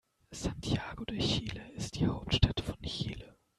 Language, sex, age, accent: German, male, 19-29, Deutschland Deutsch